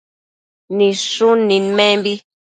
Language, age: Matsés, 19-29